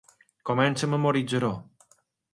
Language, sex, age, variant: Catalan, male, 40-49, Balear